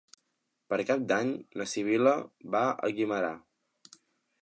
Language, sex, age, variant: Catalan, male, 19-29, Central